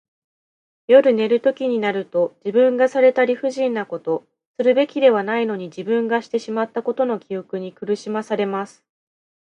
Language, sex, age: Japanese, female, 30-39